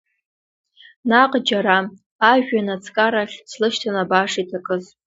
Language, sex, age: Abkhazian, female, 30-39